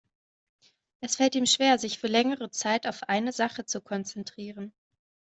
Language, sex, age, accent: German, female, 30-39, Deutschland Deutsch